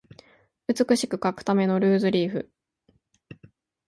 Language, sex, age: Japanese, female, 19-29